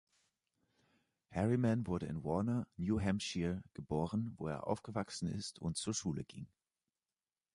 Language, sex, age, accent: German, male, 30-39, Deutschland Deutsch